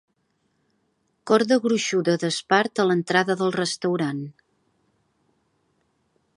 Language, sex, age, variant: Catalan, female, 40-49, Central